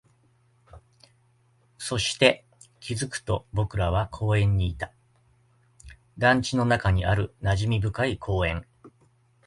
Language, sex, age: Japanese, male, 50-59